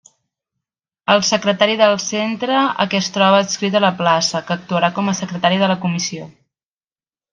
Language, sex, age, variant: Catalan, female, 19-29, Central